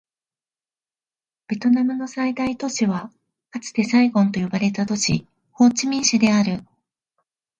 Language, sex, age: Japanese, female, 40-49